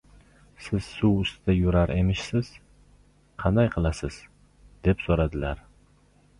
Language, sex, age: Uzbek, male, 19-29